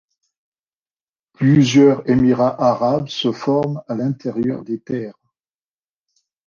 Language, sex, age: French, male, 50-59